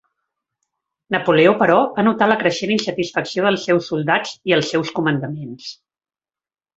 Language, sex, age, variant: Catalan, female, 50-59, Central